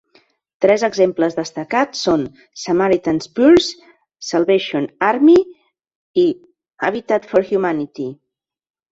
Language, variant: Catalan, Central